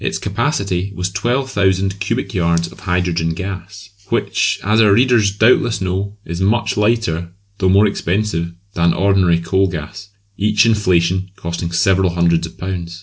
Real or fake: real